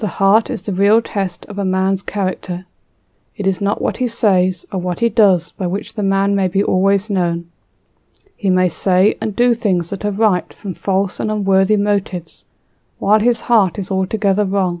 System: none